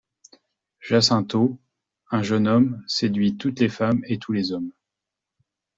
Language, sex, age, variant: French, male, 40-49, Français de métropole